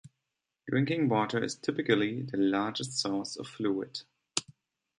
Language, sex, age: English, male, 19-29